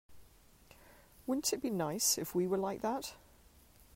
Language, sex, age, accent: English, female, 50-59, England English